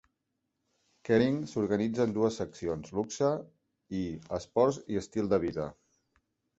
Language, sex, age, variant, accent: Catalan, male, 40-49, Central, gironí